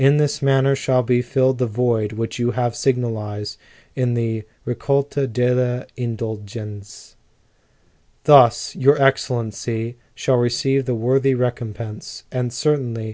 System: none